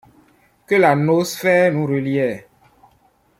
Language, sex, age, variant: French, male, 30-39, Français d'Afrique subsaharienne et des îles africaines